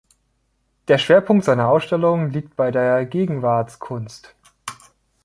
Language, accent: German, Deutschland Deutsch